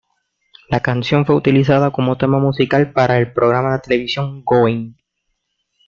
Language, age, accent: Spanish, 90+, Caribe: Cuba, Venezuela, Puerto Rico, República Dominicana, Panamá, Colombia caribeña, México caribeño, Costa del golfo de México